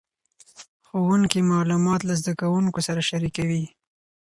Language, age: Pashto, 19-29